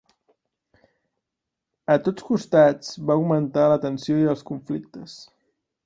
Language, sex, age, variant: Catalan, male, 19-29, Central